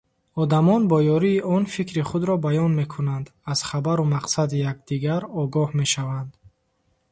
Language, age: Tajik, 19-29